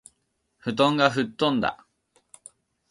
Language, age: Japanese, 19-29